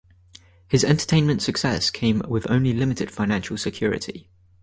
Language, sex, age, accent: English, male, 19-29, England English